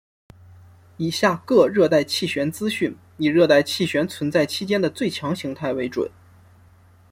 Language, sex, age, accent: Chinese, male, 19-29, 出生地：辽宁省